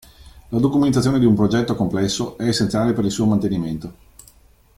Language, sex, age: Italian, male, 40-49